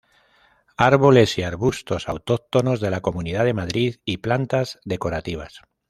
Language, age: Spanish, 30-39